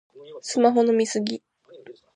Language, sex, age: Japanese, female, 19-29